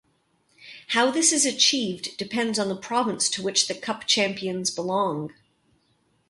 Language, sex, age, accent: English, female, 50-59, Canadian English